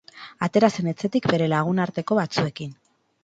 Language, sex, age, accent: Basque, female, 30-39, Mendebalekoa (Araba, Bizkaia, Gipuzkoako mendebaleko herri batzuk)